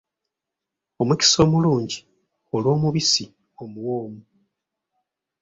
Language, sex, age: Ganda, male, 30-39